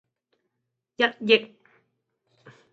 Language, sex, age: Cantonese, female, 19-29